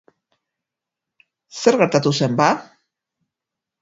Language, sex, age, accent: Basque, female, 50-59, Erdialdekoa edo Nafarra (Gipuzkoa, Nafarroa)